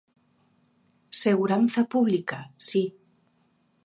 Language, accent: Galician, Normativo (estándar)